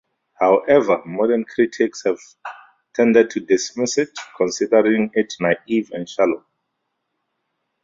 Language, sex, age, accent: English, male, 30-39, Southern African (South Africa, Zimbabwe, Namibia)